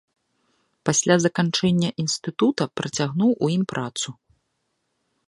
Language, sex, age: Belarusian, female, 30-39